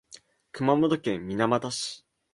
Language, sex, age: Japanese, male, 19-29